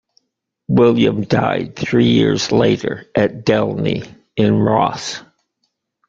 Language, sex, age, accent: English, male, 60-69, United States English